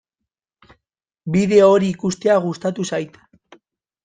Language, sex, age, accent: Basque, male, 19-29, Mendebalekoa (Araba, Bizkaia, Gipuzkoako mendebaleko herri batzuk)